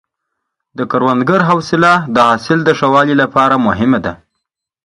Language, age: Pashto, 19-29